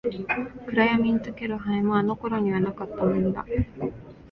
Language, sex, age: Japanese, female, 19-29